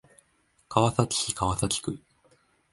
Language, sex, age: Japanese, male, under 19